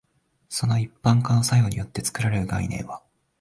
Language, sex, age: Japanese, male, 19-29